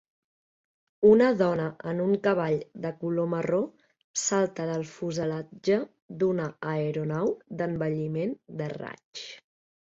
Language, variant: Catalan, Central